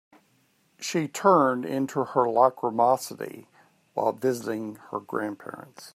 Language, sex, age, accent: English, male, 60-69, United States English